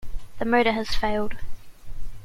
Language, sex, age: English, female, 19-29